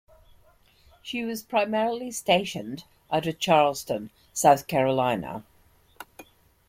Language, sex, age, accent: English, female, 60-69, Scottish English